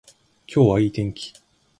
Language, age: Japanese, 19-29